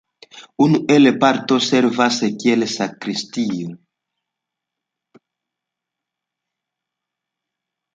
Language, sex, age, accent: Esperanto, male, 19-29, Internacia